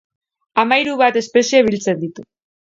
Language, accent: Basque, Mendebalekoa (Araba, Bizkaia, Gipuzkoako mendebaleko herri batzuk)